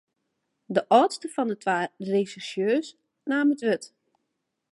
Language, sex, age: Western Frisian, female, 30-39